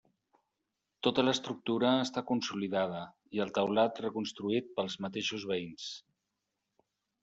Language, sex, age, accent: Catalan, male, 50-59, Barcelonès